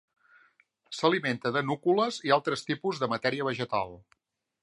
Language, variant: Catalan, Central